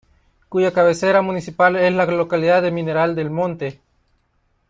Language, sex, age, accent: Spanish, male, 19-29, América central